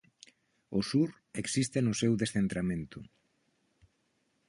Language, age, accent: Galician, 50-59, Normativo (estándar)